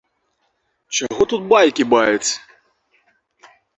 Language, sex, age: Belarusian, male, 40-49